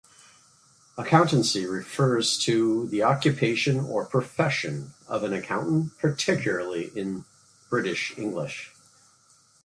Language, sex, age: English, male, 50-59